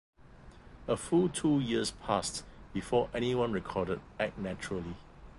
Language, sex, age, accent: English, male, 50-59, Singaporean English